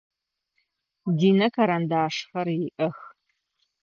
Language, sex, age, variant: Adyghe, female, 30-39, Адыгабзэ (Кирил, пстэумэ зэдыряе)